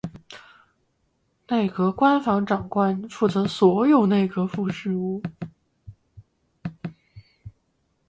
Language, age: Chinese, 19-29